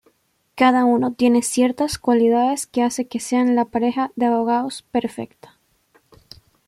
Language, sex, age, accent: Spanish, female, under 19, Andino-Pacífico: Colombia, Perú, Ecuador, oeste de Bolivia y Venezuela andina